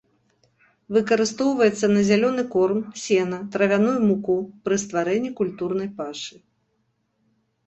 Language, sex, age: Belarusian, female, 50-59